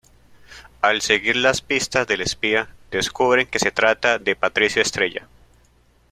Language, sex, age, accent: Spanish, male, 19-29, Andino-Pacífico: Colombia, Perú, Ecuador, oeste de Bolivia y Venezuela andina